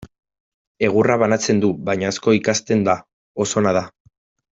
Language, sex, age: Basque, male, 19-29